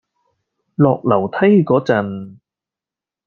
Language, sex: Cantonese, male